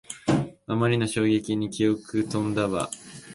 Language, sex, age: Japanese, male, under 19